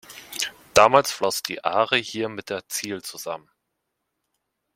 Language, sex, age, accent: German, male, 30-39, Deutschland Deutsch